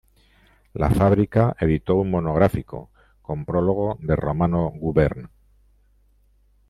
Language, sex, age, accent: Spanish, male, 50-59, España: Norte peninsular (Asturias, Castilla y León, Cantabria, País Vasco, Navarra, Aragón, La Rioja, Guadalajara, Cuenca)